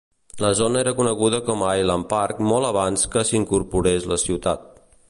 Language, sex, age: Catalan, male, 40-49